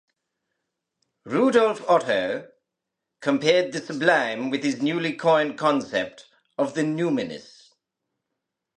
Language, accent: English, England English